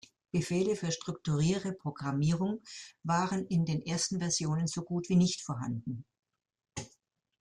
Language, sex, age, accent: German, female, 70-79, Deutschland Deutsch